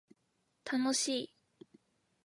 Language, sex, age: Japanese, female, 19-29